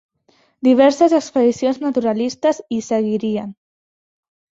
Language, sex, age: Catalan, female, under 19